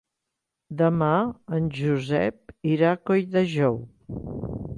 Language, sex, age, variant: Catalan, female, 60-69, Central